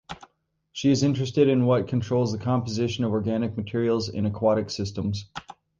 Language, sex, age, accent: English, male, 30-39, United States English